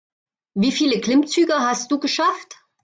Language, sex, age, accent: German, female, 40-49, Deutschland Deutsch